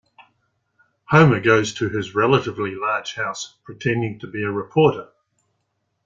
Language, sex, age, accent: English, male, 60-69, New Zealand English